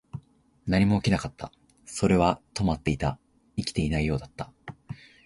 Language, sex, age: Japanese, male, 19-29